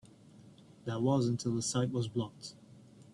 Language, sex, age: English, male, 30-39